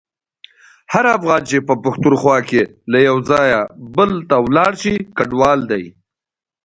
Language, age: Pashto, 19-29